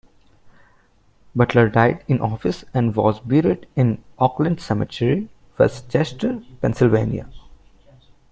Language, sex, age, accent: English, male, 19-29, India and South Asia (India, Pakistan, Sri Lanka)